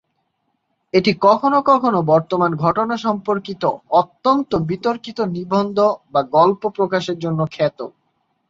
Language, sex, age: Bengali, male, 19-29